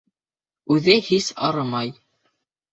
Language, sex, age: Bashkir, male, under 19